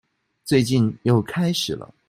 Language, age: Chinese, 30-39